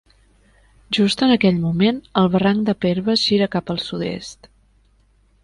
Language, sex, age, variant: Catalan, female, 19-29, Septentrional